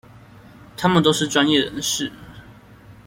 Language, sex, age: Chinese, male, 19-29